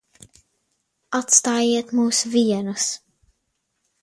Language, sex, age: Latvian, female, under 19